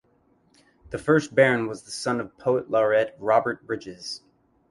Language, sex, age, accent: English, male, 19-29, United States English